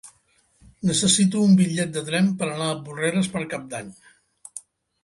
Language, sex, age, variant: Catalan, male, 70-79, Central